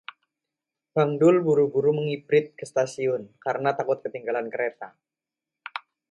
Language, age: Indonesian, 19-29